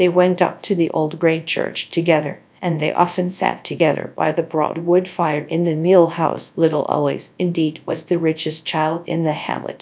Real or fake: fake